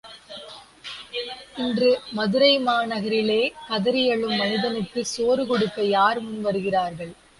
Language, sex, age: Tamil, female, 19-29